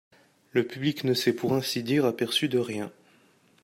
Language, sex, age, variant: French, male, 19-29, Français de métropole